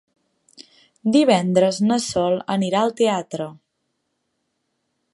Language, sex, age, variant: Catalan, female, 19-29, Central